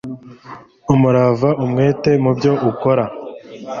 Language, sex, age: Kinyarwanda, male, 19-29